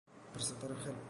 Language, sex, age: Spanish, male, 19-29